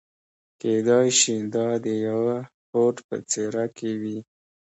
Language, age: Pashto, 19-29